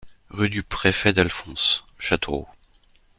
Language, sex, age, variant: French, male, 40-49, Français de métropole